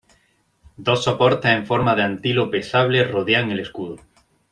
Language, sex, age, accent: Spanish, male, 30-39, España: Sur peninsular (Andalucia, Extremadura, Murcia)